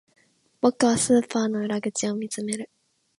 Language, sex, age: Japanese, female, 19-29